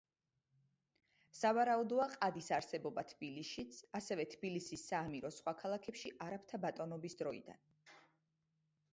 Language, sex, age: Georgian, female, 30-39